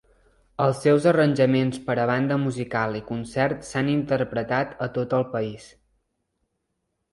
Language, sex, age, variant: Catalan, male, 19-29, Central